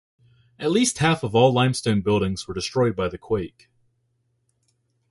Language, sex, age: English, male, 19-29